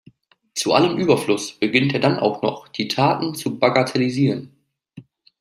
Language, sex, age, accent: German, male, 19-29, Deutschland Deutsch